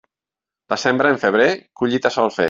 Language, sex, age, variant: Catalan, male, 40-49, Nord-Occidental